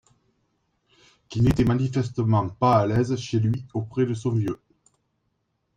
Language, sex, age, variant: French, male, 40-49, Français de métropole